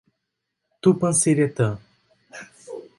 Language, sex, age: Portuguese, male, 19-29